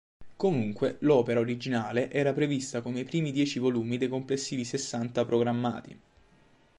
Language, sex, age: Italian, male, 19-29